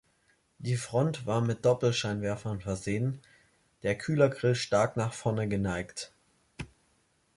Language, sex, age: German, male, under 19